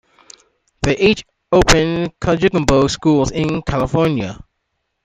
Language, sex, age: English, male, 19-29